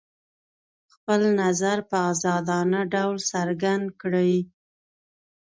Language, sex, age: Pashto, female, 19-29